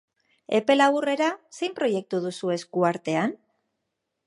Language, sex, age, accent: Basque, female, 40-49, Mendebalekoa (Araba, Bizkaia, Gipuzkoako mendebaleko herri batzuk)